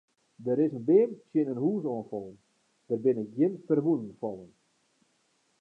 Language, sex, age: Western Frisian, male, 40-49